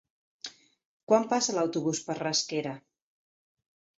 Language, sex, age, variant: Catalan, female, 50-59, Central